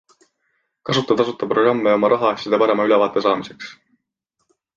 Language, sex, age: Estonian, male, 19-29